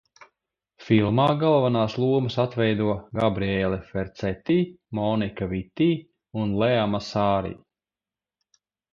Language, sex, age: Latvian, male, 30-39